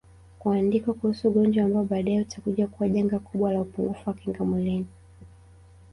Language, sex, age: Swahili, female, 19-29